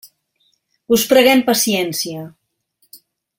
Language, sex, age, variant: Catalan, female, 60-69, Central